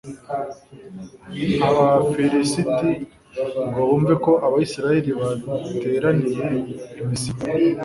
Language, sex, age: Kinyarwanda, male, under 19